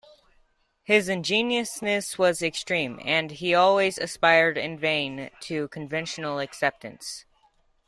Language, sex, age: English, male, under 19